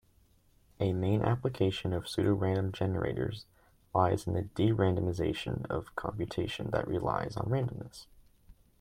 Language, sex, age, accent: English, male, 19-29, United States English